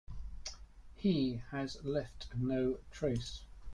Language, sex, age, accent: English, male, 60-69, England English